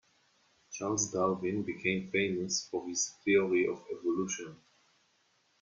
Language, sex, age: English, male, 19-29